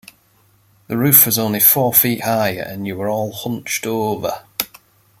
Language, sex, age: English, male, 40-49